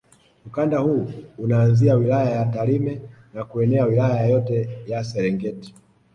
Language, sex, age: Swahili, male, 19-29